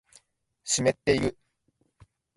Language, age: Japanese, 30-39